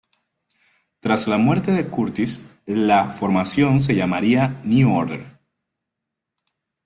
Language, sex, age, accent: Spanish, male, 30-39, Caribe: Cuba, Venezuela, Puerto Rico, República Dominicana, Panamá, Colombia caribeña, México caribeño, Costa del golfo de México